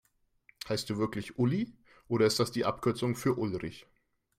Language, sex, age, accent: German, male, 19-29, Deutschland Deutsch